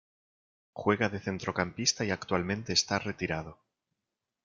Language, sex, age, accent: Spanish, male, 30-39, España: Norte peninsular (Asturias, Castilla y León, Cantabria, País Vasco, Navarra, Aragón, La Rioja, Guadalajara, Cuenca)